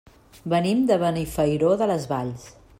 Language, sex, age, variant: Catalan, female, 40-49, Central